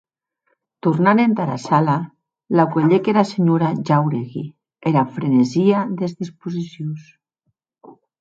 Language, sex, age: Occitan, female, 50-59